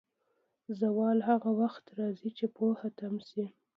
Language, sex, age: Pashto, female, 19-29